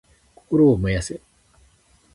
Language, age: Japanese, 60-69